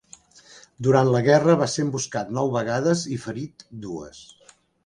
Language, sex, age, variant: Catalan, male, 60-69, Central